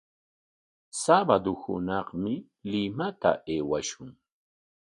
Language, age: Corongo Ancash Quechua, 50-59